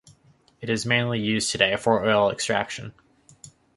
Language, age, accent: English, 19-29, United States English